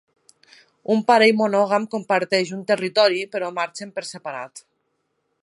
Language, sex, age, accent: Catalan, female, 30-39, valencià